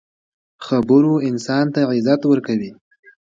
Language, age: Pashto, 19-29